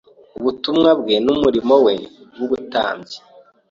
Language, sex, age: Kinyarwanda, male, 19-29